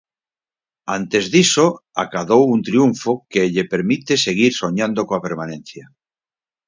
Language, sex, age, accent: Galician, male, 50-59, Normativo (estándar)